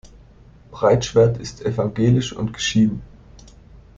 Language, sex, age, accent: German, male, 19-29, Deutschland Deutsch